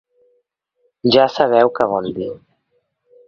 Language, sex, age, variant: Catalan, female, 50-59, Central